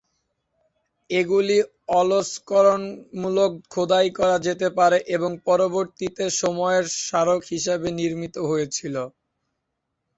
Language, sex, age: Bengali, male, 19-29